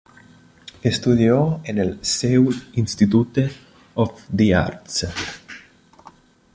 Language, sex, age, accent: Spanish, male, 19-29, España: Norte peninsular (Asturias, Castilla y León, Cantabria, País Vasco, Navarra, Aragón, La Rioja, Guadalajara, Cuenca)